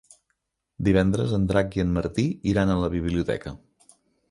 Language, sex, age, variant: Catalan, male, 50-59, Central